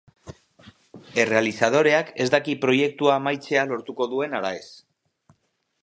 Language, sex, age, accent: Basque, male, 40-49, Mendebalekoa (Araba, Bizkaia, Gipuzkoako mendebaleko herri batzuk)